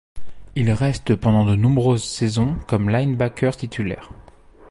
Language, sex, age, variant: French, male, 19-29, Français de métropole